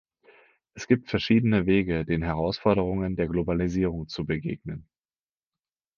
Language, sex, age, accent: German, male, 19-29, Deutschland Deutsch